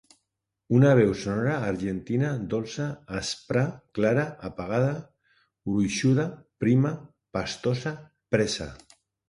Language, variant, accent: Catalan, Alacantí, valencià